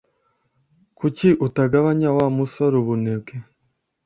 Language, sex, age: Kinyarwanda, male, 19-29